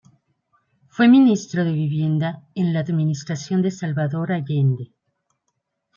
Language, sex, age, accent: Spanish, female, 50-59, México